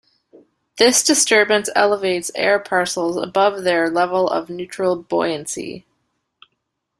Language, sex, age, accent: English, female, 19-29, Canadian English